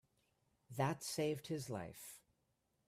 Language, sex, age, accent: English, female, 30-39, United States English